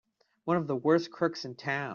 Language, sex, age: English, male, 19-29